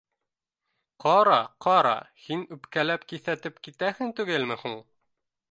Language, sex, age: Bashkir, male, 19-29